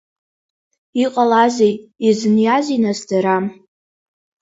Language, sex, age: Abkhazian, female, under 19